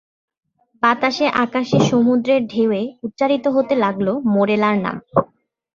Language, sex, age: Bengali, female, 19-29